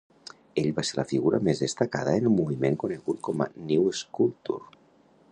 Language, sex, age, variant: Catalan, male, 60-69, Nord-Occidental